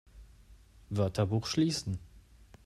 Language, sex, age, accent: German, male, 40-49, Deutschland Deutsch